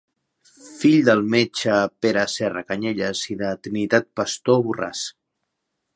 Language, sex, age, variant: Catalan, male, 30-39, Central